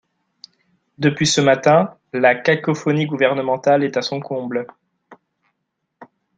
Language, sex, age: French, male, 19-29